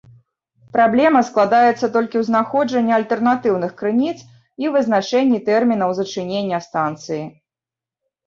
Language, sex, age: Belarusian, female, 30-39